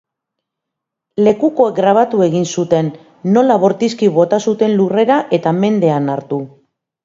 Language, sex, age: Basque, female, 50-59